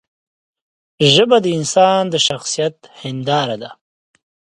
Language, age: Pashto, 19-29